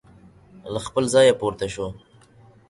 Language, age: Pashto, 19-29